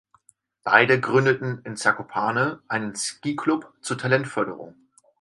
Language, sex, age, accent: German, male, 19-29, Deutschland Deutsch